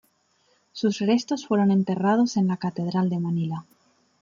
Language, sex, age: Spanish, female, 19-29